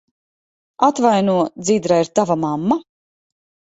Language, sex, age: Latvian, female, 40-49